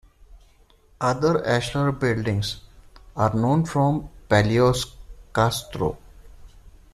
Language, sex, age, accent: English, male, 19-29, India and South Asia (India, Pakistan, Sri Lanka)